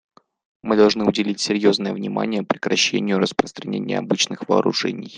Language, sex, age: Russian, male, 19-29